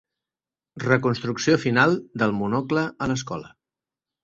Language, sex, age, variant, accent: Catalan, male, 60-69, Central, Barcelonès